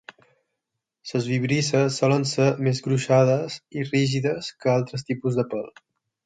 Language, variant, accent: Catalan, Balear, menorquí